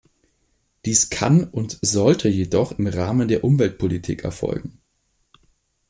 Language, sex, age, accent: German, male, 19-29, Deutschland Deutsch